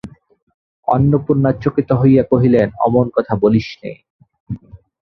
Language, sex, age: Bengali, male, 19-29